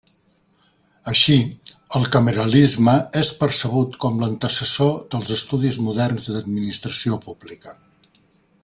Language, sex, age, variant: Catalan, male, 60-69, Central